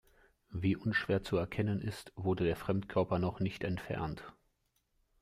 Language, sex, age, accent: German, male, 30-39, Deutschland Deutsch